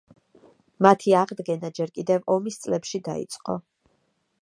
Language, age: Georgian, 30-39